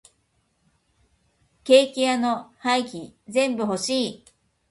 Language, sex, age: Japanese, female, 50-59